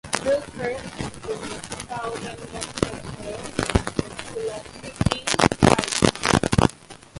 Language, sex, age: English, female, 19-29